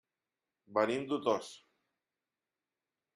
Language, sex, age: Catalan, male, 50-59